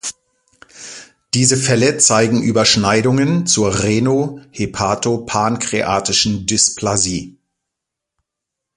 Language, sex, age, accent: German, male, 40-49, Deutschland Deutsch